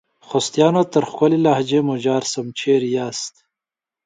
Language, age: Pashto, 19-29